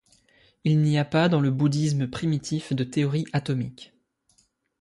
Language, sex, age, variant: French, male, 19-29, Français de métropole